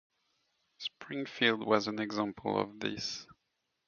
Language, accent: English, Canadian English